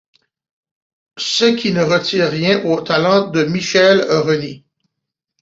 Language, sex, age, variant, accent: French, male, 40-49, Français d'Amérique du Nord, Français du Canada